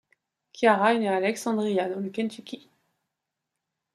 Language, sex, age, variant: French, female, 30-39, Français de métropole